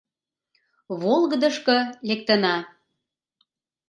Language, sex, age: Mari, female, 40-49